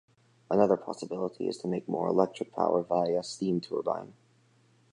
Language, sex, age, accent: English, male, under 19, United States English